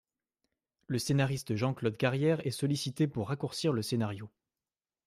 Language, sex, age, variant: French, male, 19-29, Français de métropole